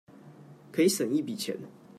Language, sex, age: Chinese, male, 19-29